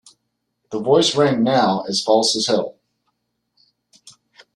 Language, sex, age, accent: English, male, 40-49, United States English